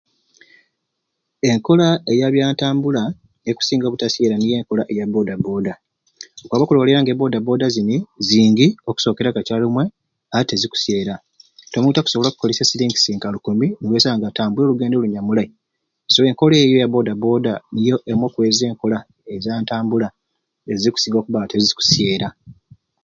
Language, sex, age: Ruuli, male, 30-39